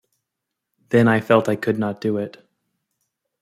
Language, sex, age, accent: English, male, 19-29, United States English